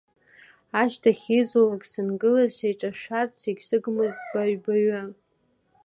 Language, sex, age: Abkhazian, female, 19-29